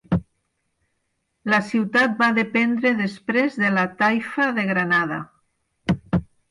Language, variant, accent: Catalan, Nord-Occidental, nord-occidental